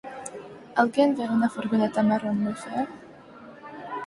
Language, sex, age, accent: Galician, female, 19-29, Neofalante